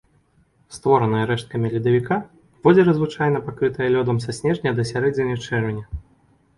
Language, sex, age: Belarusian, male, 19-29